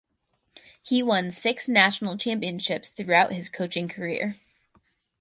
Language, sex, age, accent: English, female, under 19, United States English